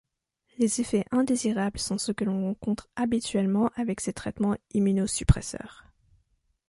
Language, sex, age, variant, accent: French, female, 19-29, Français d'Europe, Français de Suisse